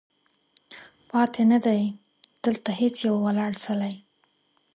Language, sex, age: Pashto, female, 19-29